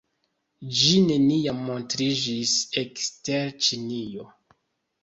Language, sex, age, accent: Esperanto, male, 30-39, Internacia